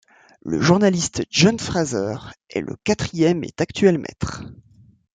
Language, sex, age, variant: French, male, 19-29, Français de métropole